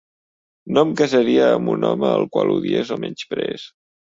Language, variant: Catalan, Central